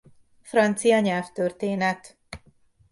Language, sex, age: Hungarian, female, 40-49